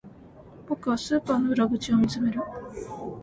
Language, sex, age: Japanese, female, 19-29